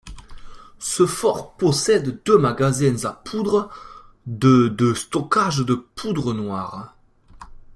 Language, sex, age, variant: French, male, 19-29, Français de métropole